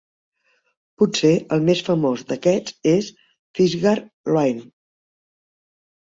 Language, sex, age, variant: Catalan, female, 60-69, Central